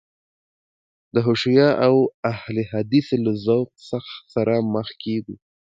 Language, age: Pashto, 19-29